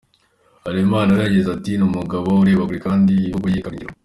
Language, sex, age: Kinyarwanda, male, under 19